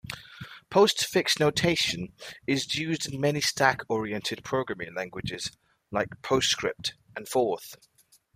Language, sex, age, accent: English, male, 30-39, England English